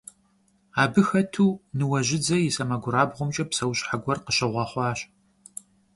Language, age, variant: Kabardian, 40-49, Адыгэбзэ (Къэбэрдей, Кирил, псоми зэдай)